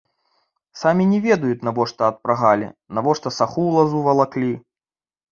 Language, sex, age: Belarusian, male, 30-39